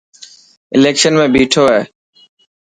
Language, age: Dhatki, 19-29